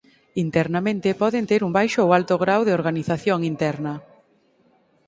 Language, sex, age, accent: Galician, female, 19-29, Oriental (común en zona oriental)